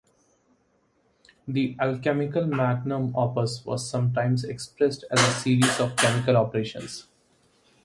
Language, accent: English, India and South Asia (India, Pakistan, Sri Lanka)